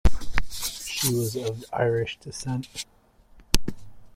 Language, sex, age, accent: English, male, 30-39, United States English